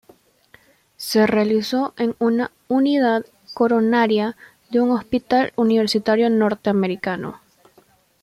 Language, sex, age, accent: Spanish, female, under 19, Andino-Pacífico: Colombia, Perú, Ecuador, oeste de Bolivia y Venezuela andina